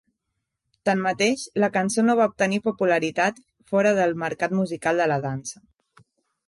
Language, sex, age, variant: Catalan, female, 30-39, Central